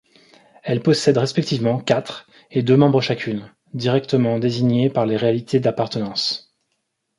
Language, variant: French, Français de métropole